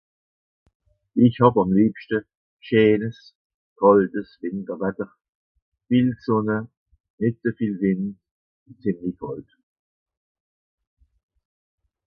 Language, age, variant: Swiss German, 60-69, Nordniederàlemmànisch (Rishoffe, Zàwere, Bùsswìller, Hawenau, Brüemt, Stroossbùri, Molse, Dàmbàch, Schlettstàtt, Pfàlzbùri usw.)